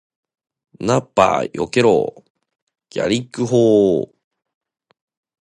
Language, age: Japanese, 19-29